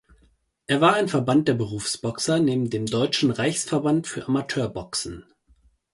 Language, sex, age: German, male, 30-39